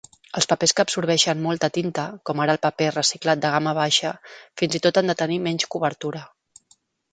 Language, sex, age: Catalan, female, 40-49